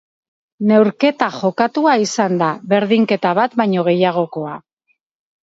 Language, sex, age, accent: Basque, female, 40-49, Mendebalekoa (Araba, Bizkaia, Gipuzkoako mendebaleko herri batzuk)